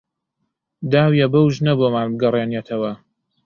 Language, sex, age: Central Kurdish, male, 19-29